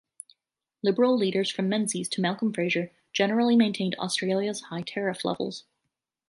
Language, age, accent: English, 30-39, United States English